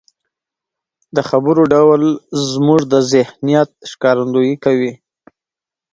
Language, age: Pashto, 30-39